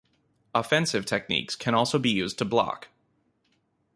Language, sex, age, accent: English, male, 19-29, United States English